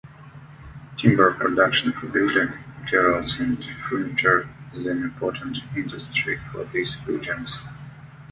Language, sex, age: English, male, 30-39